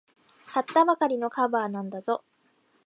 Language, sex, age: Japanese, female, 19-29